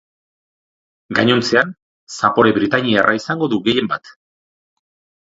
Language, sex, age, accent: Basque, male, 40-49, Erdialdekoa edo Nafarra (Gipuzkoa, Nafarroa)